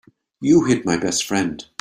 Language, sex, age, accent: English, male, 60-69, Irish English